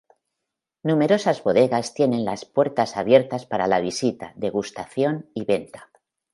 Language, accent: Spanish, España: Centro-Sur peninsular (Madrid, Toledo, Castilla-La Mancha)